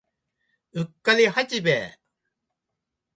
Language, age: Japanese, 70-79